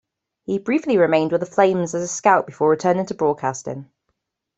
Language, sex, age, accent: English, female, 30-39, England English